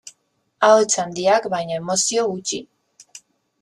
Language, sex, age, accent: Basque, female, 30-39, Mendebalekoa (Araba, Bizkaia, Gipuzkoako mendebaleko herri batzuk)